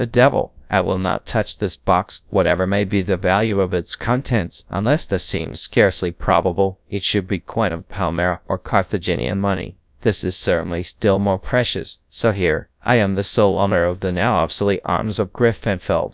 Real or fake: fake